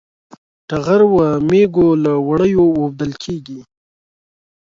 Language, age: Pashto, 30-39